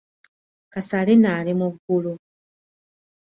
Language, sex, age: Ganda, female, 30-39